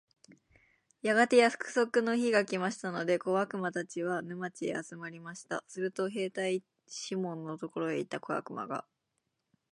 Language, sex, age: Japanese, female, 19-29